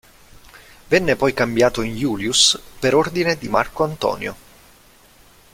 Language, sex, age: Italian, male, 30-39